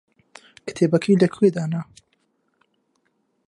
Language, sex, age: Central Kurdish, male, 19-29